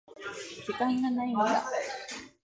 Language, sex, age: Japanese, female, 19-29